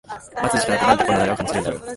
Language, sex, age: Japanese, male, 19-29